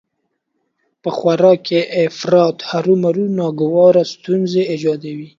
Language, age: Pashto, 19-29